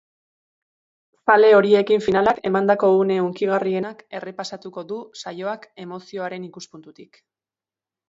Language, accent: Basque, Erdialdekoa edo Nafarra (Gipuzkoa, Nafarroa)